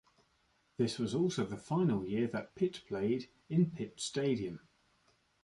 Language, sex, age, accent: English, male, 30-39, England English